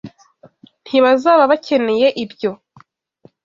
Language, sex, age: Kinyarwanda, female, 19-29